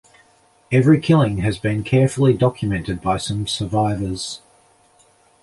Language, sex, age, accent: English, male, 40-49, Australian English